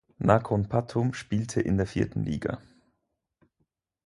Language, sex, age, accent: German, male, 19-29, Schweizerdeutsch